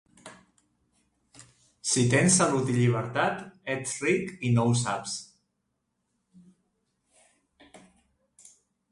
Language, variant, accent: Catalan, Central, central